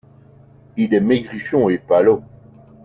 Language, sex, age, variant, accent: French, male, 50-59, Français d'Europe, Français de Belgique